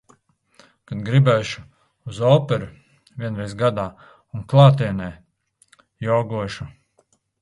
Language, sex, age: Latvian, male, 40-49